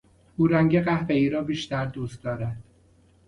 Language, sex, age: Persian, male, 30-39